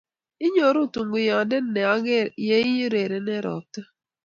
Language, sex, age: Kalenjin, female, 40-49